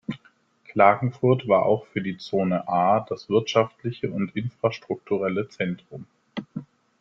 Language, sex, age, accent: German, male, 30-39, Deutschland Deutsch